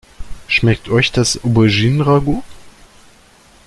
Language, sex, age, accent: German, male, 30-39, Deutschland Deutsch